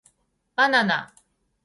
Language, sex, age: Japanese, female, 40-49